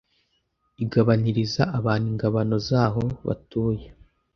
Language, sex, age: Kinyarwanda, male, under 19